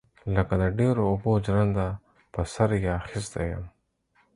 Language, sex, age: Pashto, male, 40-49